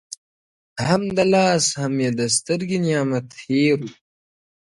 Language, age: Pashto, 19-29